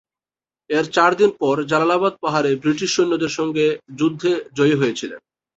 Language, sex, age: Bengali, male, 19-29